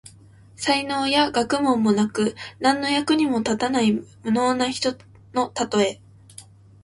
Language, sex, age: Japanese, female, 19-29